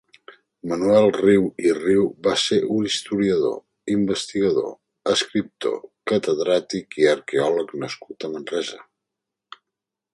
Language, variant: Catalan, Central